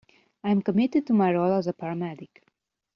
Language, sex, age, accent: English, female, 30-39, United States English